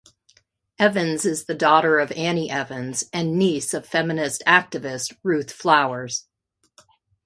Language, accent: English, United States English